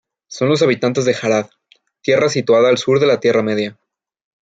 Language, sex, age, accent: Spanish, male, under 19, México